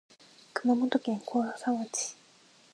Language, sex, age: Japanese, female, 19-29